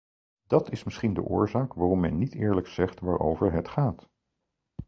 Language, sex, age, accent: Dutch, male, 60-69, Nederlands Nederlands